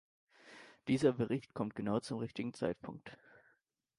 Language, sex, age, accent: German, male, 19-29, Deutschland Deutsch